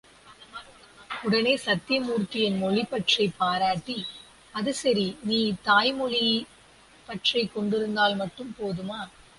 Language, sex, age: Tamil, female, 19-29